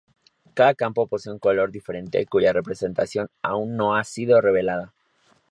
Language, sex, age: Spanish, male, 19-29